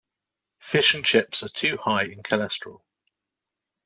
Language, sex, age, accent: English, male, 40-49, England English